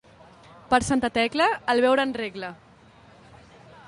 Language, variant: Catalan, Central